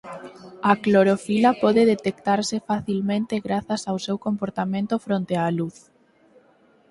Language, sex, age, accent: Galician, female, under 19, Normativo (estándar)